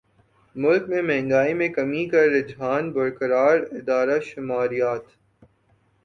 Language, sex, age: Urdu, male, 19-29